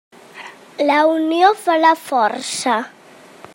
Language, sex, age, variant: Catalan, female, 30-39, Central